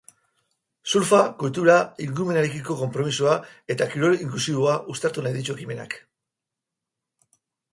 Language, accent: Basque, Mendebalekoa (Araba, Bizkaia, Gipuzkoako mendebaleko herri batzuk)